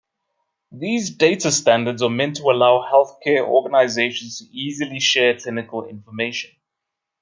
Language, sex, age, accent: English, male, 30-39, Southern African (South Africa, Zimbabwe, Namibia)